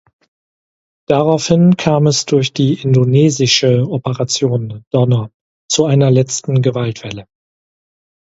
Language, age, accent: German, 40-49, Deutschland Deutsch